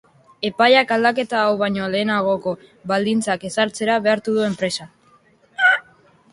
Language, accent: Basque, Erdialdekoa edo Nafarra (Gipuzkoa, Nafarroa)